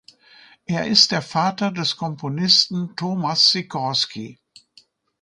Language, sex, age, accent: German, female, 70-79, Deutschland Deutsch